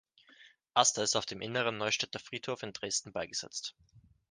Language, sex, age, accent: German, male, 19-29, Österreichisches Deutsch